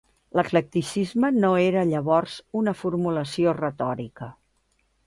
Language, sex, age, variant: Catalan, female, 60-69, Central